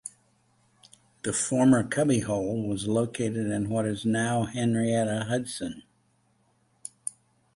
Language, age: English, 70-79